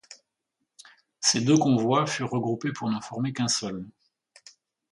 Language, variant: French, Français de métropole